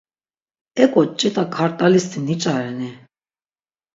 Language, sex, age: Laz, female, 60-69